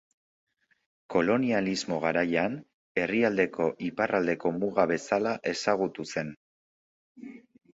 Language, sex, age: Basque, male, 19-29